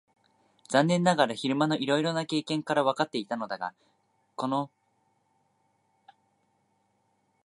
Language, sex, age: Japanese, male, 19-29